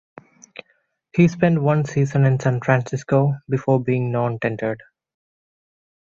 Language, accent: English, India and South Asia (India, Pakistan, Sri Lanka)